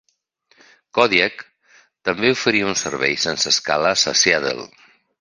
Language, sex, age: Catalan, male, 50-59